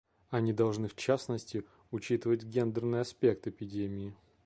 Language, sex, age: Russian, male, 30-39